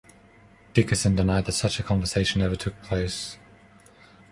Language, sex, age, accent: English, male, 19-29, Australian English